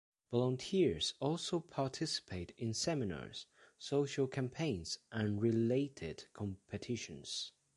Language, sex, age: English, male, under 19